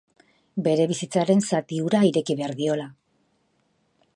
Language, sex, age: Basque, female, 50-59